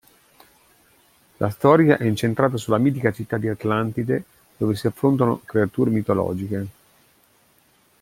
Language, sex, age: Italian, male, 50-59